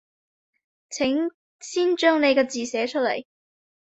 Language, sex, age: Cantonese, female, 19-29